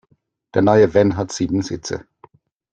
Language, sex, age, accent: German, male, 30-39, Österreichisches Deutsch